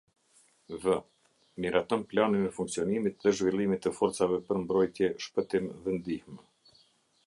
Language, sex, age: Albanian, male, 50-59